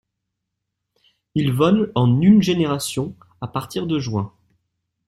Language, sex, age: French, male, 19-29